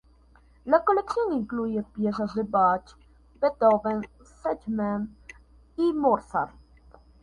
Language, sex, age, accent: Spanish, male, under 19, Andino-Pacífico: Colombia, Perú, Ecuador, oeste de Bolivia y Venezuela andina